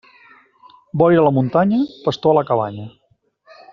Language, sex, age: Catalan, male, 40-49